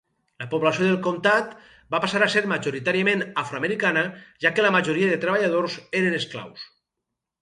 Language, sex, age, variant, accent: Catalan, male, 50-59, Valencià meridional, valencià